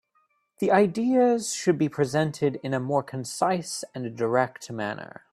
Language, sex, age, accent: English, male, 19-29, United States English